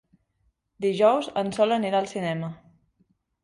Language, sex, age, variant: Catalan, female, 19-29, Central